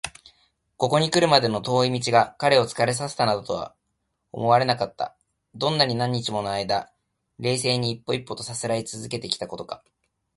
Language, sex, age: Japanese, male, 19-29